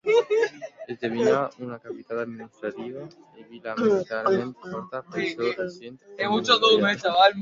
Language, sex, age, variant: Catalan, male, under 19, Alacantí